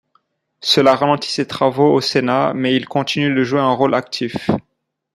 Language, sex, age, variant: French, male, 30-39, Français de métropole